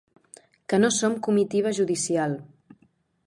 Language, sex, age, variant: Catalan, female, 19-29, Central